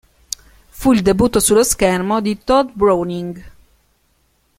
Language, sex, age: Italian, female, 40-49